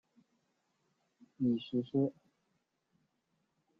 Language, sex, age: Chinese, male, 19-29